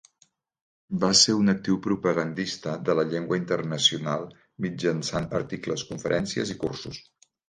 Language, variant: Catalan, Central